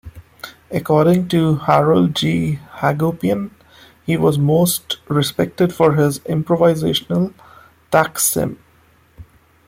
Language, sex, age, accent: English, male, 30-39, India and South Asia (India, Pakistan, Sri Lanka)